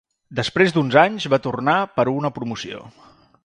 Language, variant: Catalan, Central